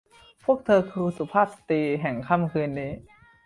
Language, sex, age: Thai, male, 19-29